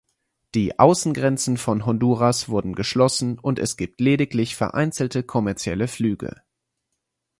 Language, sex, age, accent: German, male, 30-39, Deutschland Deutsch